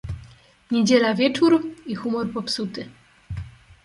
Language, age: Polish, 19-29